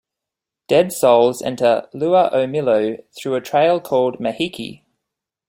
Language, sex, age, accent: English, male, 19-29, Australian English